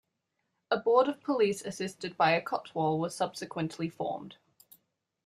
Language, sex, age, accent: English, female, under 19, Australian English